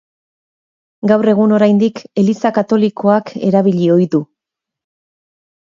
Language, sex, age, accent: Basque, female, 40-49, Erdialdekoa edo Nafarra (Gipuzkoa, Nafarroa)